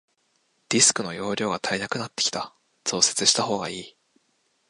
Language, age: Japanese, 19-29